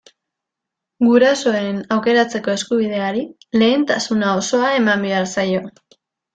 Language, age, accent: Basque, 19-29, Erdialdekoa edo Nafarra (Gipuzkoa, Nafarroa)